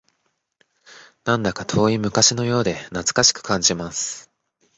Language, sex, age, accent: Japanese, male, under 19, 標準語